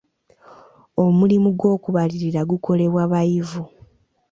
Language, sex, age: Ganda, female, 19-29